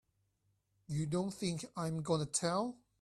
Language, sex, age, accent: English, male, 30-39, Hong Kong English